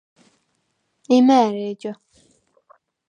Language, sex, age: Svan, female, 19-29